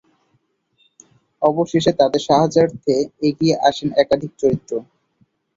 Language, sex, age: Bengali, male, 19-29